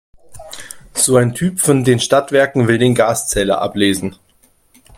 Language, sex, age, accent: German, male, 30-39, Deutschland Deutsch